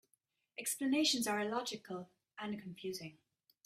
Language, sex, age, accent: English, female, 30-39, Irish English